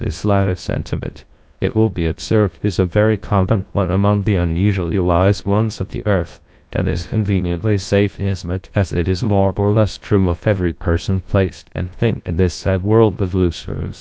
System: TTS, GlowTTS